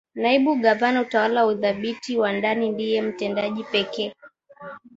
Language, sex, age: Swahili, female, 19-29